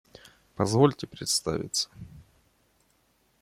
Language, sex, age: Russian, male, 19-29